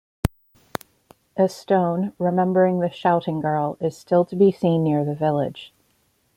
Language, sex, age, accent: English, female, 40-49, United States English